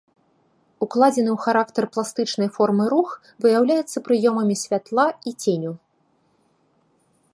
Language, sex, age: Belarusian, female, 19-29